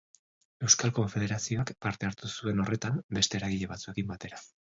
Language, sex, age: Basque, male, 40-49